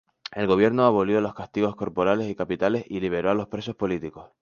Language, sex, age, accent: Spanish, male, 19-29, España: Islas Canarias